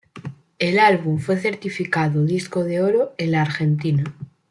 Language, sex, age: Spanish, female, 19-29